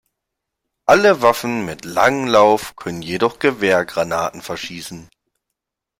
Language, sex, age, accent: German, male, 19-29, Deutschland Deutsch